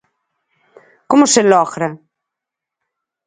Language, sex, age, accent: Galician, female, 40-49, Central (gheada)